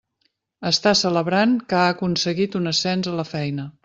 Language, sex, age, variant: Catalan, female, 50-59, Central